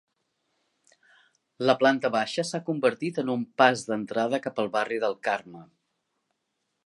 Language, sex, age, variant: Catalan, female, 50-59, Central